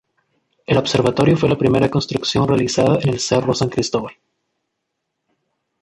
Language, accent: Spanish, América central